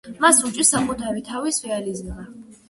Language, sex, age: Georgian, female, 90+